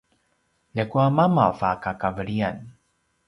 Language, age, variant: Paiwan, 30-39, pinayuanan a kinaikacedasan (東排灣語)